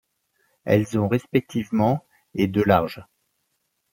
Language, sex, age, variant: French, male, 40-49, Français de métropole